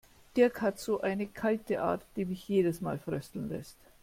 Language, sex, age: German, female, 50-59